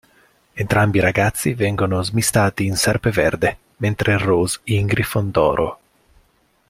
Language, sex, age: Italian, male, 19-29